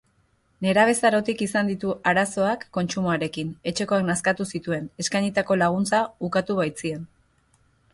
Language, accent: Basque, Erdialdekoa edo Nafarra (Gipuzkoa, Nafarroa)